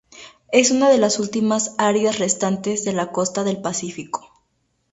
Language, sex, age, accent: Spanish, female, 19-29, México